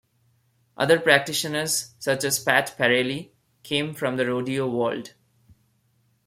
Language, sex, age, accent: English, male, 19-29, India and South Asia (India, Pakistan, Sri Lanka)